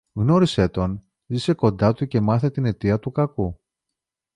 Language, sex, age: Greek, male, 40-49